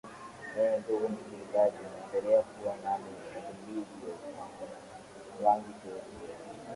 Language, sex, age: Swahili, male, 19-29